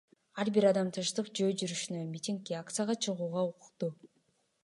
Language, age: Kyrgyz, 19-29